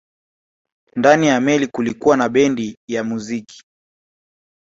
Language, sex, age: Swahili, male, 19-29